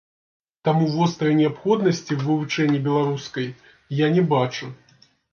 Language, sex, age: Belarusian, male, 30-39